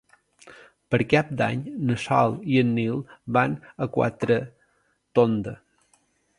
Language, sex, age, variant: Catalan, male, 50-59, Balear